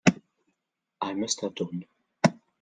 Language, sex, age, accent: English, male, 40-49, England English